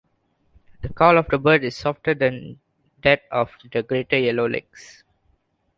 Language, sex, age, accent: English, male, under 19, Malaysian English